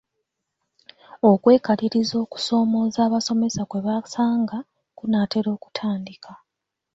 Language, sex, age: Ganda, female, 19-29